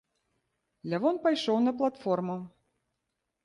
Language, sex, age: Belarusian, female, 30-39